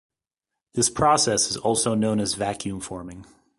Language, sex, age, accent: English, male, 40-49, United States English